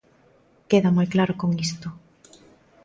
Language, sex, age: Galician, female, 40-49